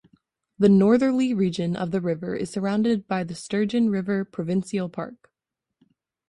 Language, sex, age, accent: English, female, under 19, United States English